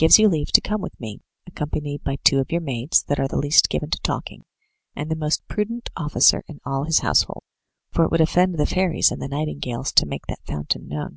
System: none